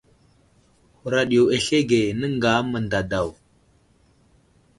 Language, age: Wuzlam, 19-29